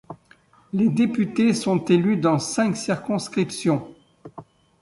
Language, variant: French, Français de métropole